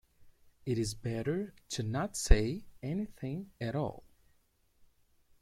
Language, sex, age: English, male, 30-39